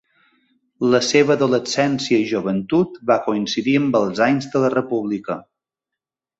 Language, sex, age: Catalan, male, 40-49